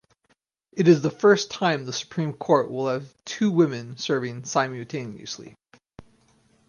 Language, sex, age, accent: English, male, 30-39, United States English